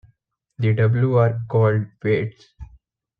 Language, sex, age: English, male, 19-29